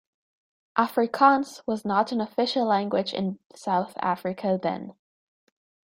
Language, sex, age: English, female, 19-29